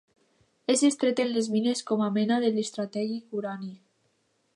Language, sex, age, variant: Catalan, female, under 19, Alacantí